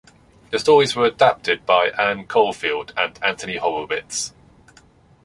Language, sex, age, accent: English, male, 30-39, England English